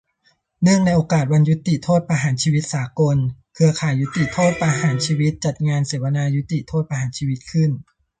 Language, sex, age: Thai, male, 40-49